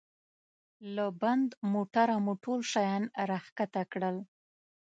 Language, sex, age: Pashto, female, 30-39